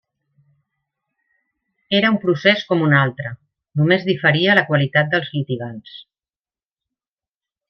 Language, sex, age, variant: Catalan, male, 50-59, Central